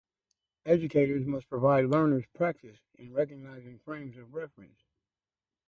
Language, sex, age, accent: English, male, 60-69, United States English